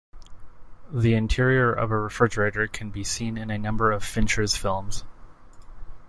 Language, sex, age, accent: English, male, 19-29, United States English